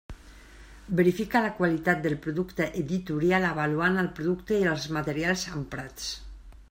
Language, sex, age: Catalan, female, 40-49